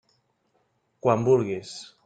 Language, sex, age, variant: Catalan, male, 30-39, Central